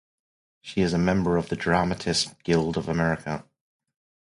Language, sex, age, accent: English, male, 30-39, England English